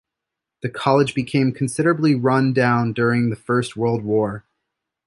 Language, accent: English, United States English